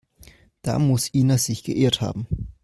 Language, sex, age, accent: German, male, 19-29, Deutschland Deutsch